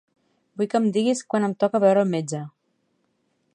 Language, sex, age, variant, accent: Catalan, female, 40-49, Central, central